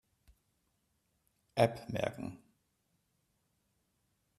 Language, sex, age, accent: German, male, 40-49, Deutschland Deutsch